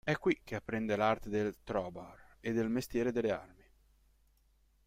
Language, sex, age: Italian, male, 40-49